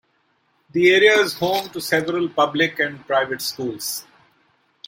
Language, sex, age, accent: English, male, 50-59, India and South Asia (India, Pakistan, Sri Lanka)